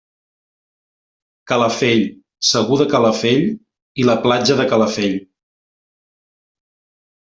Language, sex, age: Catalan, male, 40-49